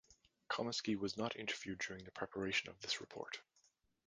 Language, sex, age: English, male, 30-39